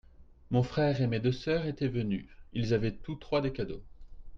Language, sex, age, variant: French, male, 30-39, Français de métropole